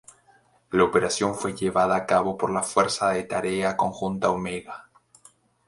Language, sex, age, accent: Spanish, male, 19-29, México